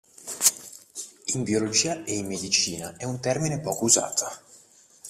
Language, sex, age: Italian, male, 30-39